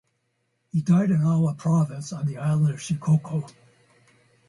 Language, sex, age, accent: English, male, 70-79, United States English